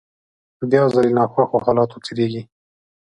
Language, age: Pashto, 30-39